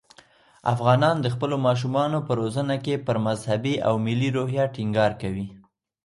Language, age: Pashto, 19-29